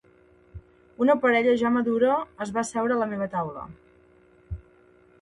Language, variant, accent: Catalan, Central, central